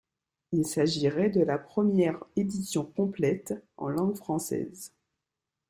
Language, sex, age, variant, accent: French, female, 19-29, Français des départements et régions d'outre-mer, Français de Guadeloupe